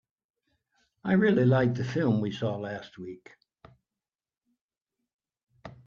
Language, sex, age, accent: English, male, 60-69, United States English